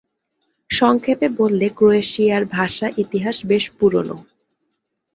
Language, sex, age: Bengali, female, 19-29